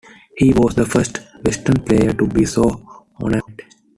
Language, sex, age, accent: English, male, 19-29, India and South Asia (India, Pakistan, Sri Lanka)